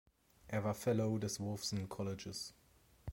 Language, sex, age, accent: German, male, 30-39, Deutschland Deutsch